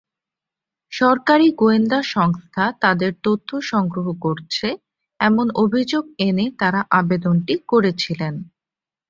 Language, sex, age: Bengali, female, 19-29